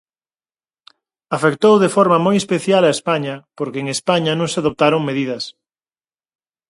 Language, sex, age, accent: Galician, male, 40-49, Normativo (estándar)